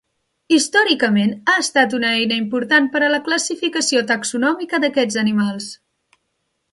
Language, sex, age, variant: Catalan, female, 30-39, Central